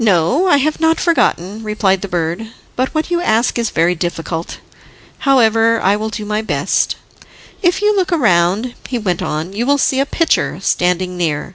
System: none